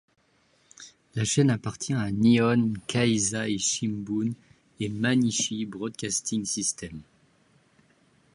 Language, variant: French, Français de métropole